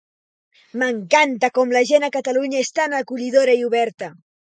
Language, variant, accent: Catalan, Central, central; septentrional